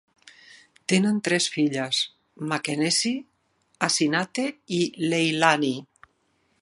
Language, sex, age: Catalan, female, 60-69